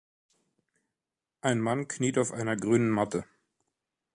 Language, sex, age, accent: German, male, 30-39, Deutschland Deutsch